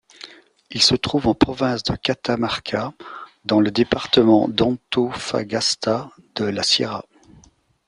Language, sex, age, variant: French, male, 50-59, Français de métropole